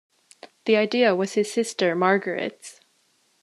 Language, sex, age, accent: English, female, under 19, United States English